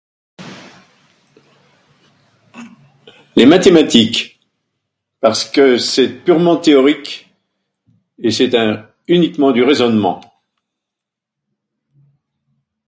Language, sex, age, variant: French, male, 70-79, Français de métropole